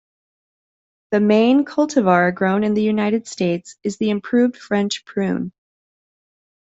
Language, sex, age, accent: English, female, 30-39, United States English